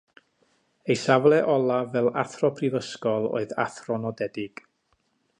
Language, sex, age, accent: Welsh, male, 50-59, Y Deyrnas Unedig Cymraeg